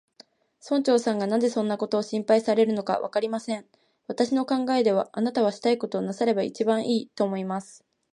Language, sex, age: Japanese, female, 19-29